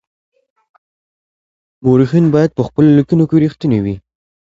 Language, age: Pashto, 19-29